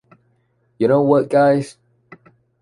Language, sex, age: English, male, 19-29